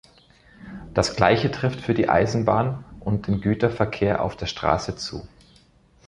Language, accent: German, Österreichisches Deutsch